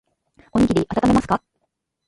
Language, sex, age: Japanese, female, 40-49